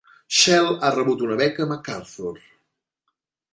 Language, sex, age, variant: Catalan, male, 40-49, Central